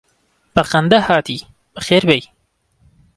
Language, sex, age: Central Kurdish, male, 19-29